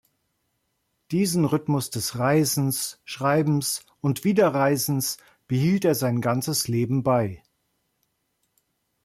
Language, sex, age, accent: German, male, 50-59, Deutschland Deutsch